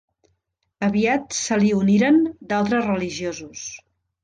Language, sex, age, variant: Catalan, female, 40-49, Central